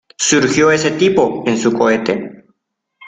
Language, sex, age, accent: Spanish, male, 19-29, México